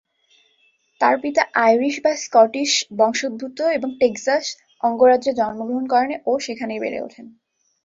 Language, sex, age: Bengali, female, 19-29